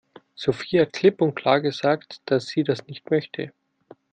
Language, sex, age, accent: German, male, 30-39, Deutschland Deutsch